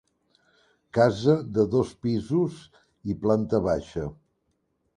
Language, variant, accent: Catalan, Central, balear